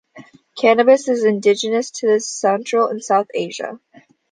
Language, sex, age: English, female, under 19